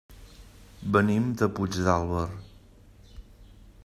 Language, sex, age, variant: Catalan, male, 50-59, Central